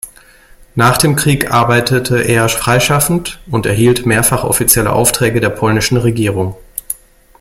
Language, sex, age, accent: German, male, 40-49, Deutschland Deutsch